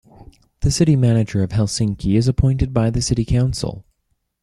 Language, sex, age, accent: English, male, 19-29, United States English